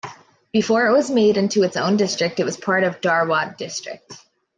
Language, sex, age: English, female, 30-39